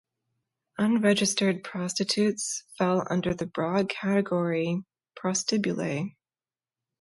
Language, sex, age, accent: English, female, 30-39, United States English